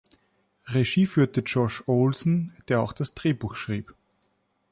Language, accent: German, Österreichisches Deutsch